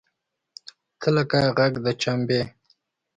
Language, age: Pashto, 19-29